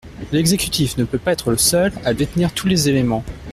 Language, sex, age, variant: French, male, 30-39, Français de métropole